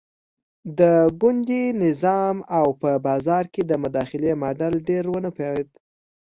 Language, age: Pashto, 19-29